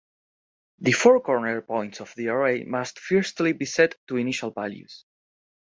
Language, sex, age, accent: English, male, under 19, United States English